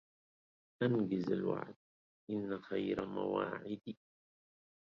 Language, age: Arabic, 40-49